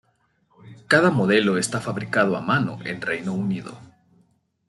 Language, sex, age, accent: Spanish, male, 19-29, América central